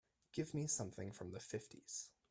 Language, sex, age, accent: English, male, 19-29, United States English